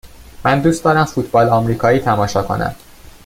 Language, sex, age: Persian, male, 19-29